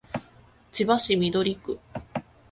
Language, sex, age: Japanese, female, 30-39